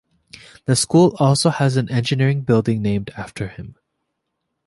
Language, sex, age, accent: English, male, 19-29, Canadian English